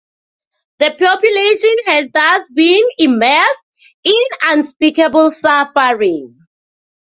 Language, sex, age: English, female, 19-29